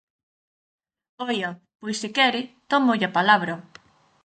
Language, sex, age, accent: Galician, female, 19-29, Atlántico (seseo e gheada)